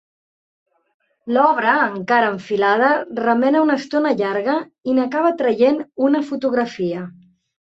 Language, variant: Catalan, Balear